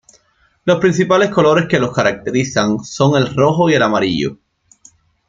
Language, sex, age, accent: Spanish, male, 19-29, Caribe: Cuba, Venezuela, Puerto Rico, República Dominicana, Panamá, Colombia caribeña, México caribeño, Costa del golfo de México